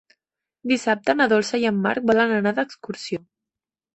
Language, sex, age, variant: Catalan, female, 19-29, Central